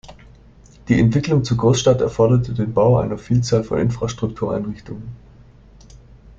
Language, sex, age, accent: German, male, 19-29, Deutschland Deutsch